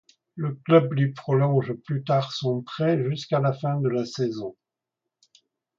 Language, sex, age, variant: French, male, 60-69, Français de métropole